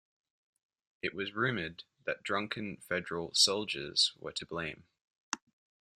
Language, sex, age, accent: English, male, 19-29, Australian English